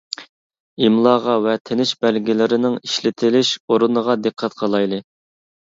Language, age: Uyghur, 19-29